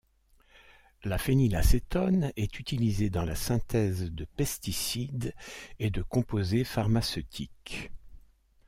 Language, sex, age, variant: French, male, 60-69, Français de métropole